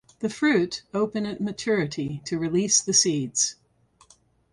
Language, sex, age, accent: English, female, 60-69, United States English